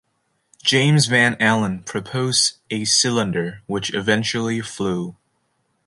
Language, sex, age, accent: English, male, 19-29, United States English